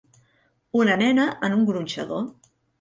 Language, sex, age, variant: Catalan, female, 50-59, Central